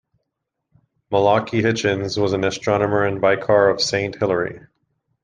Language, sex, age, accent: English, male, 30-39, United States English